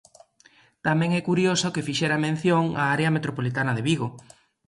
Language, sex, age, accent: Galician, male, 19-29, Normativo (estándar)